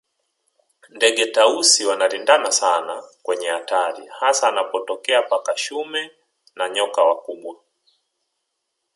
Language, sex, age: Swahili, male, 30-39